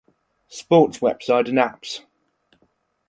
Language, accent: English, England English